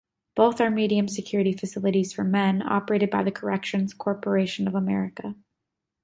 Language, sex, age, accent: English, female, 19-29, United States English